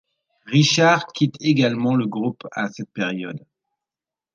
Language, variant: French, Français de métropole